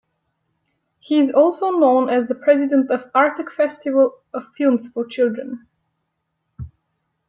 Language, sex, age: English, female, 19-29